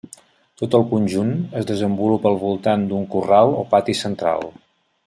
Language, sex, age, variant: Catalan, male, 50-59, Central